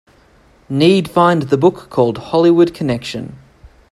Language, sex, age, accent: English, male, 30-39, Australian English